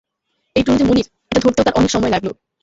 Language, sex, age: Bengali, female, under 19